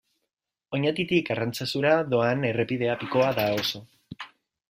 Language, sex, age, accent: Basque, male, 19-29, Erdialdekoa edo Nafarra (Gipuzkoa, Nafarroa)